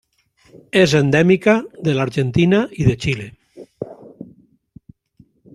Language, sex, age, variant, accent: Catalan, male, 60-69, Valencià central, valencià